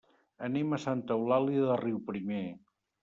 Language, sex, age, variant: Catalan, male, 60-69, Septentrional